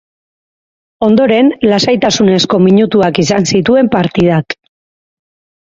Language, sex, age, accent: Basque, female, 30-39, Mendebalekoa (Araba, Bizkaia, Gipuzkoako mendebaleko herri batzuk)